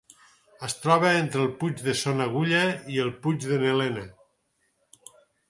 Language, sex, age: Catalan, male, 60-69